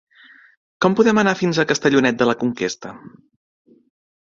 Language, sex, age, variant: Catalan, male, 30-39, Central